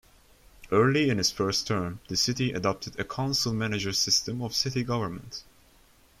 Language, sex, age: English, male, 19-29